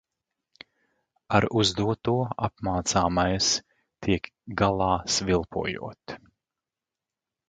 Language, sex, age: Latvian, male, 40-49